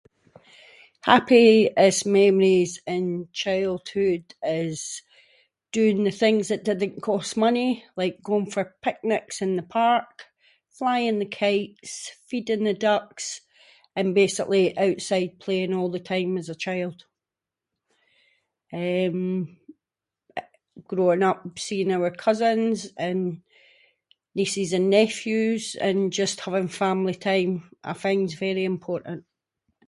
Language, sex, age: Scots, female, 50-59